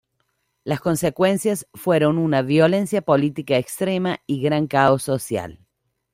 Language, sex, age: Spanish, female, 50-59